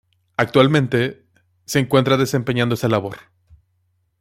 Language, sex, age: Spanish, male, 19-29